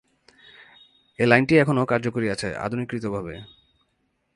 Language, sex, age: Bengali, male, 19-29